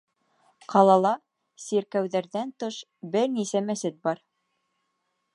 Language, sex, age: Bashkir, female, 19-29